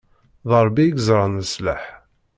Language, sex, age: Kabyle, male, 50-59